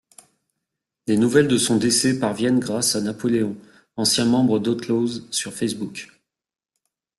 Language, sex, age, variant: French, male, 40-49, Français de métropole